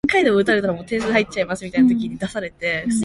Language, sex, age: Korean, female, 19-29